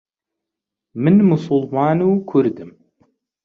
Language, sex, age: Central Kurdish, male, 19-29